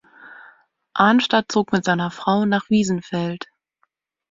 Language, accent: German, Deutschland Deutsch